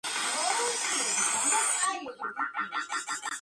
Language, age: Georgian, 90+